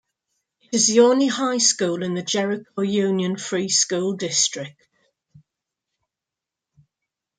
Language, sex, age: English, female, 50-59